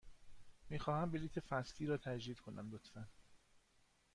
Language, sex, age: Persian, male, 40-49